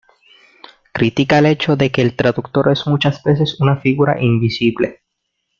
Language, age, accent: Spanish, 90+, Caribe: Cuba, Venezuela, Puerto Rico, República Dominicana, Panamá, Colombia caribeña, México caribeño, Costa del golfo de México